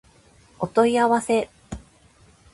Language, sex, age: Japanese, female, 30-39